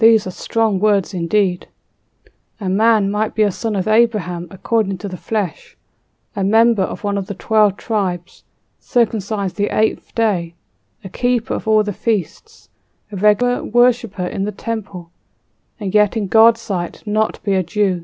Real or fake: real